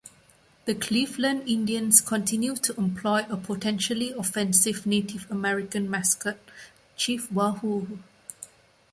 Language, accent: English, Malaysian English